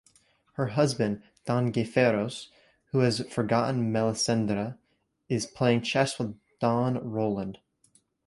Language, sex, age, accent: English, male, under 19, United States English